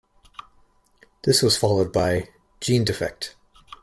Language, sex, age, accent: English, male, 19-29, United States English